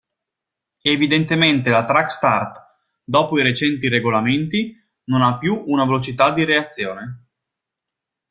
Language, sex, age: Italian, male, 30-39